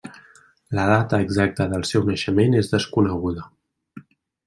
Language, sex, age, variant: Catalan, male, 19-29, Central